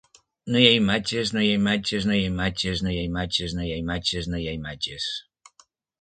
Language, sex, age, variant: Catalan, male, 60-69, Nord-Occidental